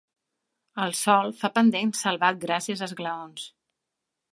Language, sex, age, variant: Catalan, female, 50-59, Central